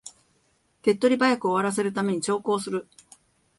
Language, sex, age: Japanese, female, 50-59